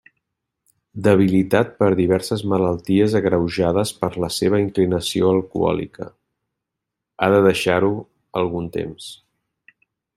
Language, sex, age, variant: Catalan, male, 40-49, Central